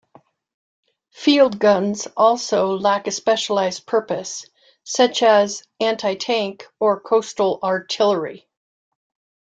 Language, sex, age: English, female, 60-69